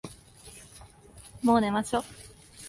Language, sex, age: Japanese, male, 19-29